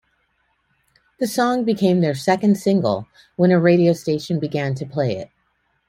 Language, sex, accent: English, female, United States English